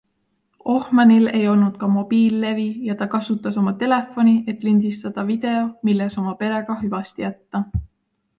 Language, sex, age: Estonian, female, 19-29